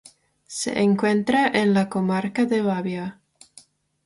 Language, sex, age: Spanish, female, 19-29